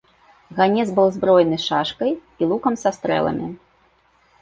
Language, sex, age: Belarusian, female, 30-39